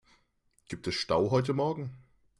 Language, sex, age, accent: German, male, 19-29, Deutschland Deutsch